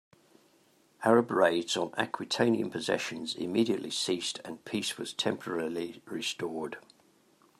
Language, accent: English, England English